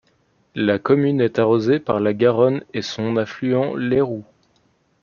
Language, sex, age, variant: French, male, 19-29, Français de métropole